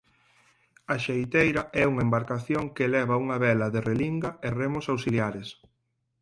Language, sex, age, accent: Galician, male, 19-29, Atlántico (seseo e gheada)